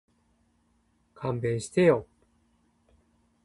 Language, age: Japanese, 50-59